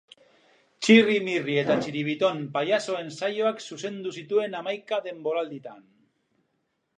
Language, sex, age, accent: Basque, male, 30-39, Mendebalekoa (Araba, Bizkaia, Gipuzkoako mendebaleko herri batzuk)